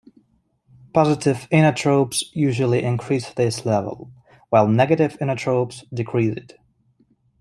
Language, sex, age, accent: English, male, 19-29, England English